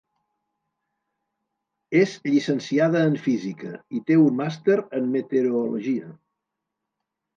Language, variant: Catalan, Central